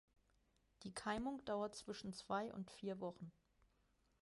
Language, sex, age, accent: German, female, 30-39, Deutschland Deutsch